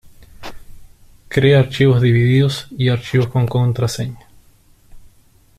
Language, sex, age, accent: Spanish, male, 19-29, Rioplatense: Argentina, Uruguay, este de Bolivia, Paraguay